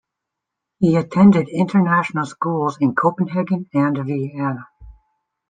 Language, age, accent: English, 30-39, United States English